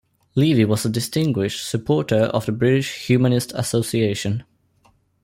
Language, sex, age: English, male, under 19